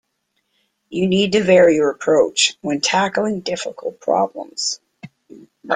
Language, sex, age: English, female, 50-59